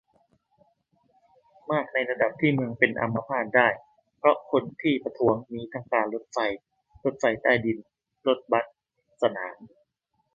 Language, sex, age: Thai, male, 19-29